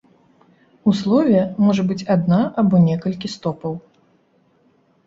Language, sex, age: Belarusian, female, 30-39